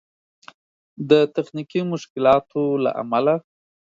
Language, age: Pashto, 30-39